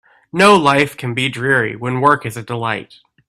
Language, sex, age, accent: English, male, 19-29, United States English